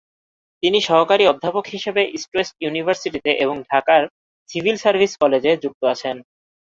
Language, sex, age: Bengali, male, 19-29